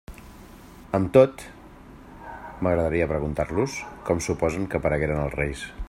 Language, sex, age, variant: Catalan, male, 40-49, Central